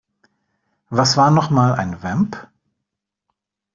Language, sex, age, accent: German, male, 50-59, Deutschland Deutsch